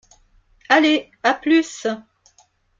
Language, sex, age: French, female, 50-59